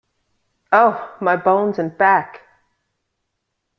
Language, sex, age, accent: English, female, 40-49, United States English